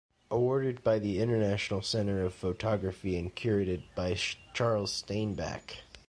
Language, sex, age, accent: English, male, 30-39, United States English